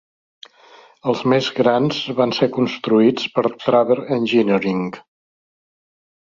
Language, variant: Catalan, Central